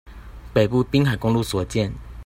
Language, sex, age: Chinese, male, 19-29